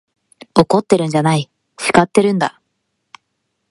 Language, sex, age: Japanese, female, 19-29